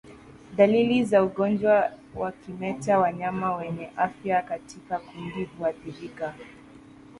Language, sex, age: Swahili, male, 19-29